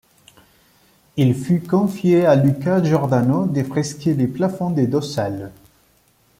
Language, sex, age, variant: French, male, 30-39, Français de métropole